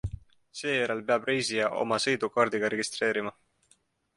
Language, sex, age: Estonian, male, 19-29